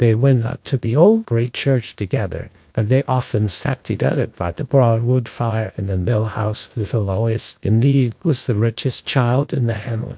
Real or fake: fake